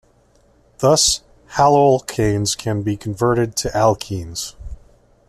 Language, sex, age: English, male, 30-39